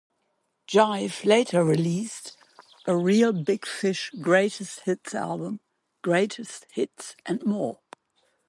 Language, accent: English, England English